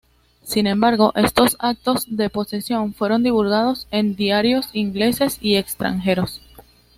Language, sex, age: Spanish, female, 19-29